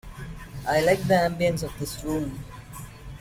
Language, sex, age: English, male, under 19